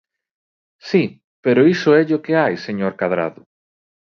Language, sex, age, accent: Galician, male, 30-39, Normativo (estándar)